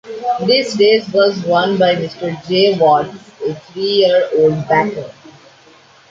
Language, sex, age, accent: English, male, under 19, India and South Asia (India, Pakistan, Sri Lanka)